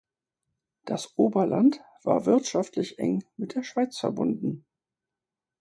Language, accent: German, Deutschland Deutsch